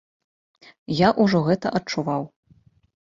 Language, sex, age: Belarusian, female, 19-29